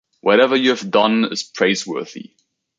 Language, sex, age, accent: English, male, 19-29, United States English